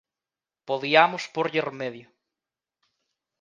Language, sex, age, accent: Galician, male, 19-29, Atlántico (seseo e gheada)